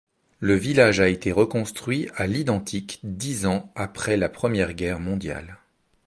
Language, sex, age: French, male, 40-49